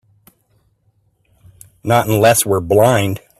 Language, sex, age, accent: English, male, 50-59, United States English